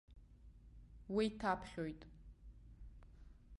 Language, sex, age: Abkhazian, female, 19-29